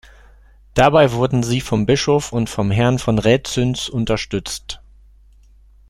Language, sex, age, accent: German, male, 40-49, Deutschland Deutsch